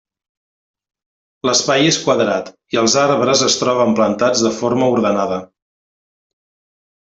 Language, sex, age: Catalan, male, 40-49